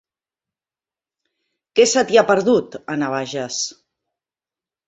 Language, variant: Catalan, Central